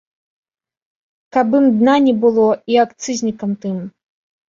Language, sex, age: Belarusian, female, 19-29